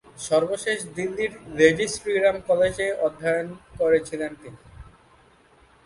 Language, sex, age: Bengali, male, 19-29